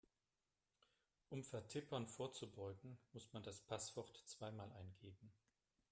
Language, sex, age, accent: German, male, 50-59, Deutschland Deutsch